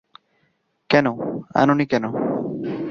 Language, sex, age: Bengali, male, 19-29